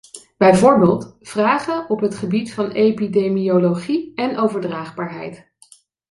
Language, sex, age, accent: Dutch, female, 40-49, Nederlands Nederlands